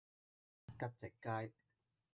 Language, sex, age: Cantonese, male, 19-29